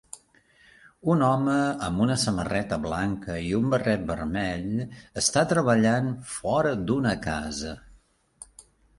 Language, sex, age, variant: Catalan, male, 50-59, Central